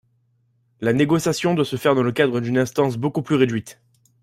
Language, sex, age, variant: French, male, 19-29, Français de métropole